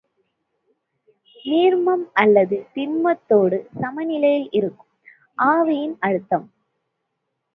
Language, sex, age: Tamil, female, 19-29